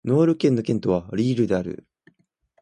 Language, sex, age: Japanese, male, under 19